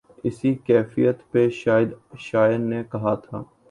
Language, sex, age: Urdu, male, 19-29